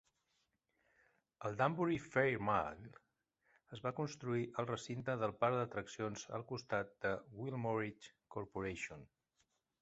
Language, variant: Catalan, Central